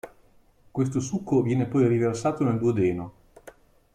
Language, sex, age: Italian, male, 40-49